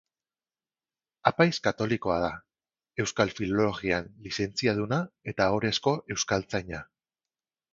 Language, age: Basque, 90+